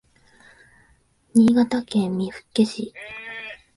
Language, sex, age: Japanese, female, 19-29